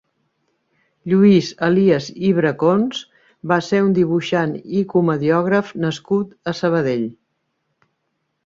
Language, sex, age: Catalan, female, 60-69